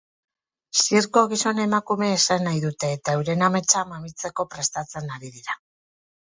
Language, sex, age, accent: Basque, female, 50-59, Mendebalekoa (Araba, Bizkaia, Gipuzkoako mendebaleko herri batzuk)